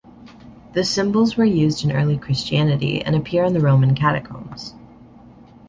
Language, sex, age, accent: English, male, under 19, United States English